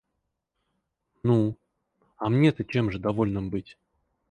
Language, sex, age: Russian, male, 30-39